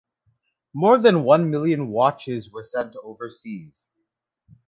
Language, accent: English, West Indies and Bermuda (Bahamas, Bermuda, Jamaica, Trinidad)